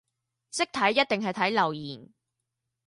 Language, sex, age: Cantonese, female, 19-29